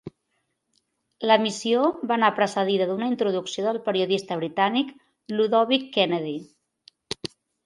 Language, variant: Catalan, Central